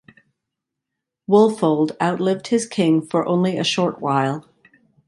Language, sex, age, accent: English, female, 40-49, United States English